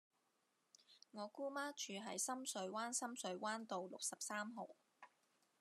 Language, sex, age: Cantonese, female, 30-39